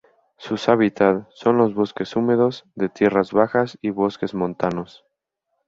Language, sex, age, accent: Spanish, male, 19-29, México